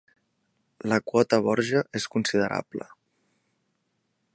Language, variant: Catalan, Central